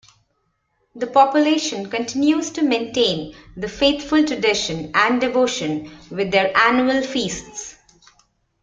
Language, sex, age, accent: English, female, 40-49, India and South Asia (India, Pakistan, Sri Lanka)